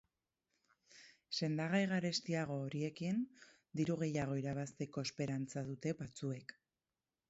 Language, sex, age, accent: Basque, female, 30-39, Erdialdekoa edo Nafarra (Gipuzkoa, Nafarroa)